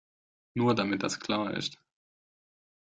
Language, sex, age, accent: German, male, 19-29, Deutschland Deutsch